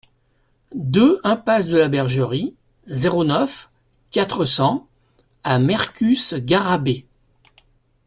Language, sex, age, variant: French, male, 60-69, Français de métropole